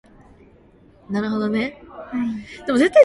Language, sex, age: Korean, female, 19-29